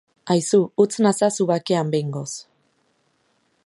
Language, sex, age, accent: Basque, female, 19-29, Erdialdekoa edo Nafarra (Gipuzkoa, Nafarroa)